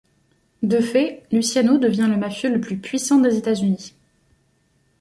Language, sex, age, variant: French, female, 19-29, Français de métropole